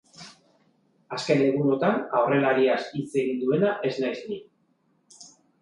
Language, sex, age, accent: Basque, male, 40-49, Mendebalekoa (Araba, Bizkaia, Gipuzkoako mendebaleko herri batzuk)